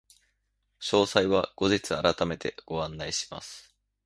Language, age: Japanese, 19-29